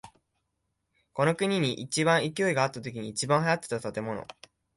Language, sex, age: Japanese, male, 19-29